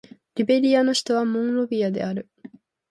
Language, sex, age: Japanese, female, under 19